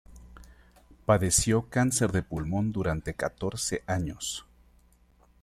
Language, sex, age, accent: Spanish, male, 50-59, México